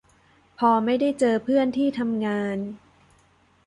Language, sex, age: Thai, female, 19-29